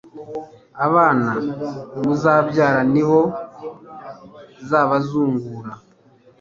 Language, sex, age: Kinyarwanda, male, 50-59